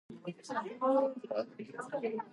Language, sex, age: Japanese, female, 19-29